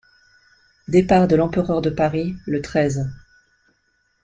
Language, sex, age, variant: French, female, 30-39, Français de métropole